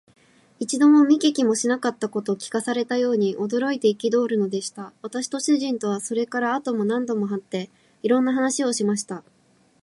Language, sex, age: Japanese, female, 19-29